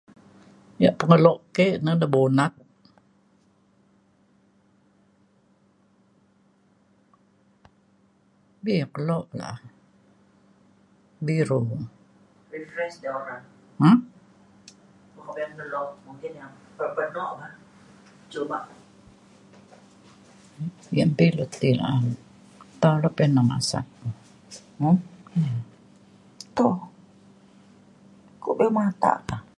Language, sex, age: Mainstream Kenyah, female, 70-79